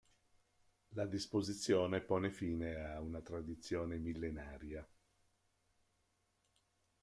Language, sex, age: Italian, male, 60-69